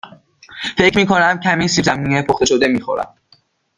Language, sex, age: Persian, male, under 19